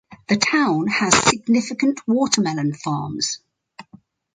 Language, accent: English, England English